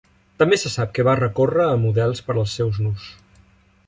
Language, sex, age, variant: Catalan, male, 50-59, Central